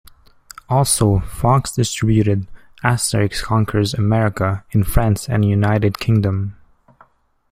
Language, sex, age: English, male, 19-29